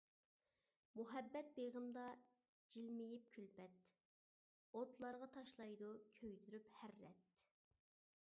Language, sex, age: Uyghur, male, 19-29